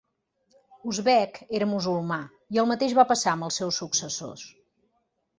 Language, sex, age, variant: Catalan, female, 40-49, Central